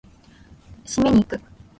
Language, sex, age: Japanese, female, 19-29